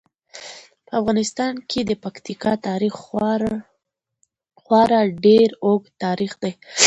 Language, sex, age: Pashto, female, 19-29